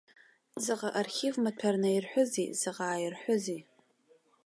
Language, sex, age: Abkhazian, female, 19-29